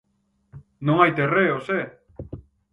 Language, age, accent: Galician, under 19, Atlántico (seseo e gheada)